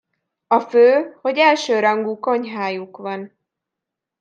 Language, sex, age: Hungarian, female, 19-29